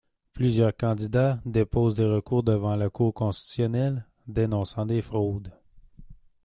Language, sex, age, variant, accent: French, male, 19-29, Français d'Amérique du Nord, Français du Canada